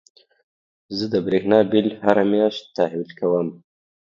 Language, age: Pashto, 30-39